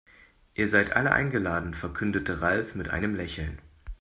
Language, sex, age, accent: German, male, 40-49, Deutschland Deutsch